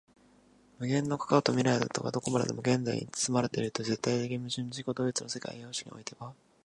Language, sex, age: Japanese, male, 19-29